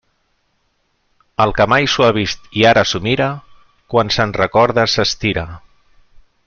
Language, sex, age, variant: Catalan, male, 40-49, Central